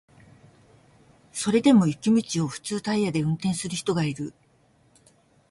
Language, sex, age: Japanese, female, 60-69